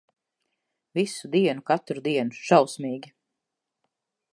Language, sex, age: Latvian, female, 30-39